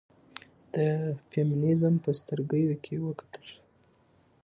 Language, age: Pashto, 19-29